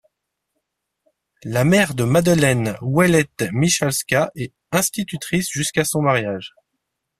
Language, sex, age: French, male, 40-49